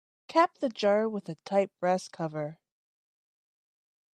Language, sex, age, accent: English, female, 30-39, Canadian English